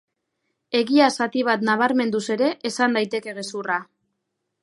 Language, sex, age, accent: Basque, female, 19-29, Mendebalekoa (Araba, Bizkaia, Gipuzkoako mendebaleko herri batzuk)